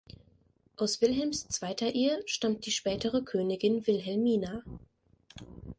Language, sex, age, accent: German, female, 19-29, Deutschland Deutsch